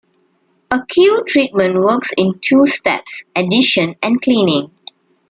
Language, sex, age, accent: English, female, 30-39, Malaysian English